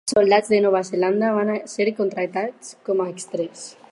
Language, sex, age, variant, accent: Catalan, female, under 19, Alacantí, valencià